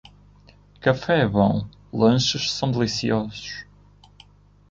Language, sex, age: Portuguese, male, 19-29